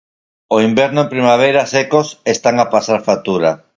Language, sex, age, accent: Galician, male, 40-49, Normativo (estándar)